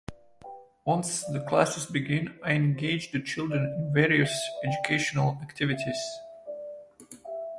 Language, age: English, 19-29